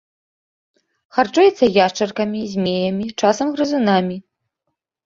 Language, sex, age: Belarusian, female, 19-29